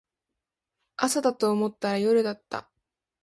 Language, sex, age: Japanese, female, 19-29